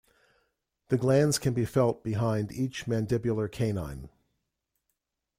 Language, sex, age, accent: English, male, 70-79, United States English